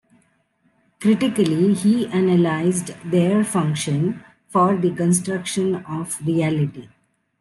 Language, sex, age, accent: English, female, 50-59, India and South Asia (India, Pakistan, Sri Lanka)